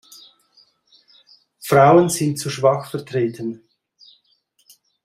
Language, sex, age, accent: German, male, 50-59, Schweizerdeutsch